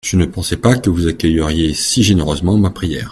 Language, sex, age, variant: French, male, 40-49, Français de métropole